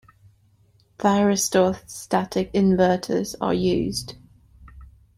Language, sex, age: English, female, 30-39